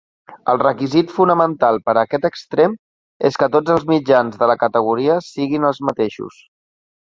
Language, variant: Catalan, Central